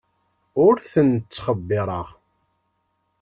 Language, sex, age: Kabyle, male, 19-29